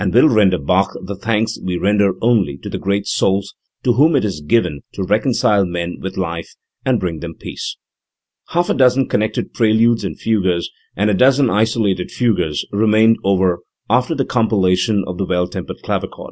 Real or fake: real